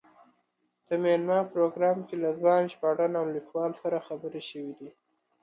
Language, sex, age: Pashto, male, 19-29